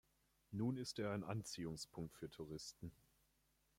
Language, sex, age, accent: German, male, 19-29, Deutschland Deutsch